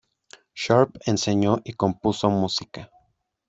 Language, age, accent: Spanish, under 19, México